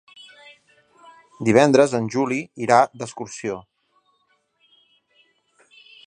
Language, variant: Catalan, Central